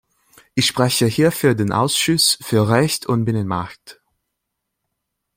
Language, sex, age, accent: German, male, 19-29, Deutschland Deutsch